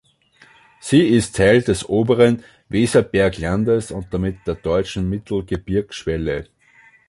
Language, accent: German, Österreichisches Deutsch